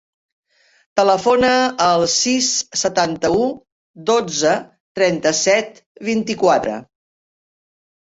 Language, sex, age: Catalan, female, 60-69